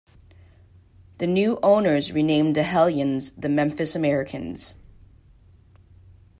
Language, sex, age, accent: English, female, 30-39, United States English